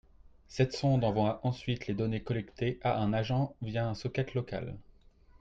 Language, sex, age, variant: French, male, 30-39, Français de métropole